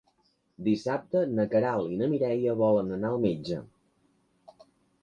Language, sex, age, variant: Catalan, male, under 19, Central